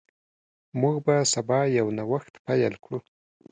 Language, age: Pashto, 19-29